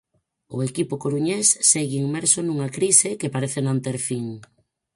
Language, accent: Galician, Normativo (estándar)